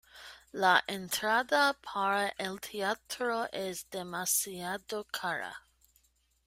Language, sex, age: Spanish, female, 30-39